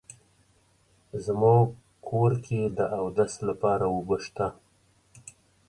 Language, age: Pashto, 60-69